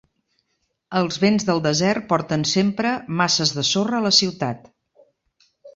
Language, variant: Catalan, Central